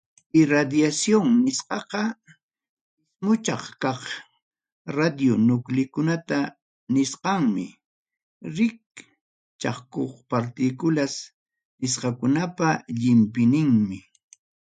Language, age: Ayacucho Quechua, 60-69